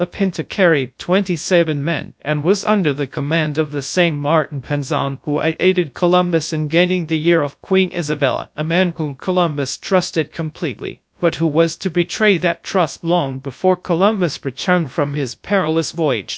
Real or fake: fake